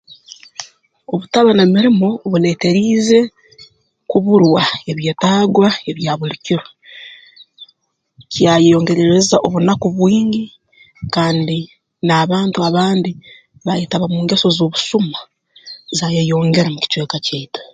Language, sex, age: Tooro, female, 19-29